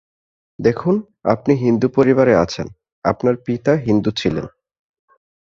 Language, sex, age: Bengali, male, 19-29